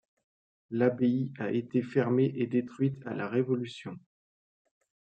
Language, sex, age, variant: French, male, 30-39, Français de métropole